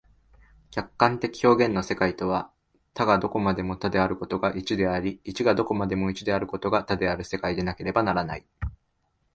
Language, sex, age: Japanese, male, 19-29